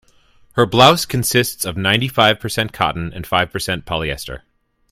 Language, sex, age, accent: English, male, 40-49, United States English